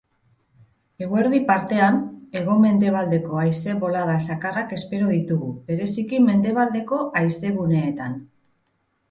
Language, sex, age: Basque, female, 40-49